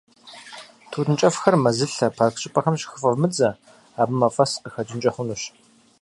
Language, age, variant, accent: Kabardian, 19-29, Адыгэбзэ (Къэбэрдей, Кирил, псоми зэдай), Джылэхъстэней (Gilahsteney)